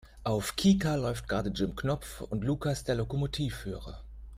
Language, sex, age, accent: German, male, 30-39, Deutschland Deutsch